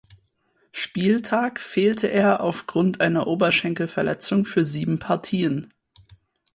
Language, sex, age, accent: German, female, 19-29, Deutschland Deutsch